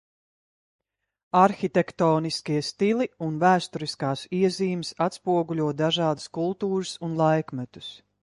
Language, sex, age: Latvian, female, 50-59